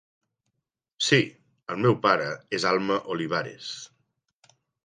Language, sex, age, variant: Catalan, male, 40-49, Central